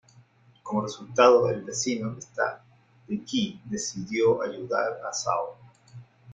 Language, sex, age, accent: Spanish, male, 40-49, España: Norte peninsular (Asturias, Castilla y León, Cantabria, País Vasco, Navarra, Aragón, La Rioja, Guadalajara, Cuenca)